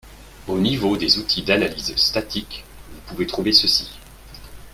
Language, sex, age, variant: French, male, 30-39, Français de métropole